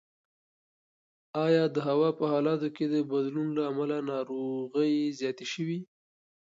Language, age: Pashto, 19-29